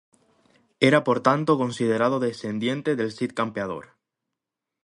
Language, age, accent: Spanish, 19-29, España: Islas Canarias